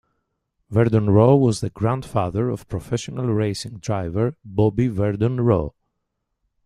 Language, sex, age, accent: English, male, 40-49, Canadian English